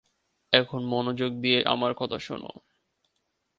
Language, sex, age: Bengali, male, 19-29